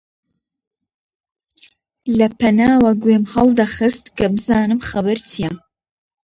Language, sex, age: Central Kurdish, female, under 19